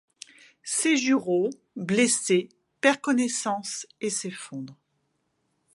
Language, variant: French, Français de métropole